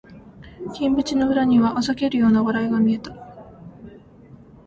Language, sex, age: Japanese, female, 19-29